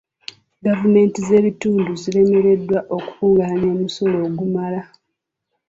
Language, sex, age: Ganda, female, 40-49